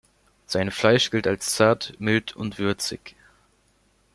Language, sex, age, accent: German, male, under 19, Deutschland Deutsch